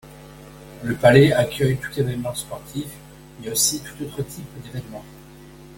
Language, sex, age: French, male, 40-49